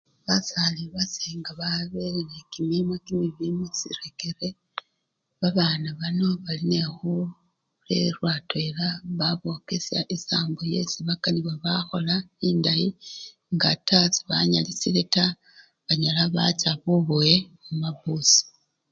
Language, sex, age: Luyia, female, 30-39